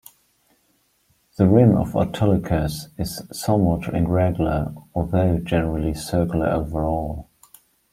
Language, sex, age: English, male, 30-39